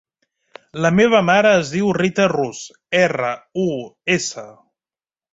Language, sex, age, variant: Catalan, male, 30-39, Central